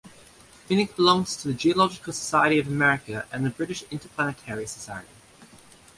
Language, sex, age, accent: English, male, under 19, Australian English